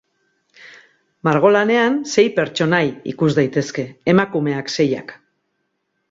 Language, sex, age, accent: Basque, female, 40-49, Mendebalekoa (Araba, Bizkaia, Gipuzkoako mendebaleko herri batzuk)